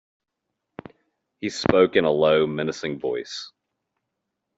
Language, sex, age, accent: English, male, 30-39, United States English